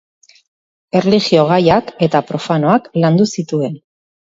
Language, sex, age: Basque, female, 40-49